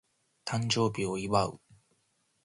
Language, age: Japanese, 19-29